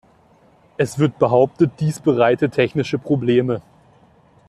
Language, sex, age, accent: German, male, 19-29, Deutschland Deutsch